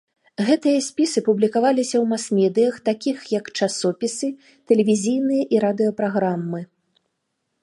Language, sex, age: Belarusian, female, 30-39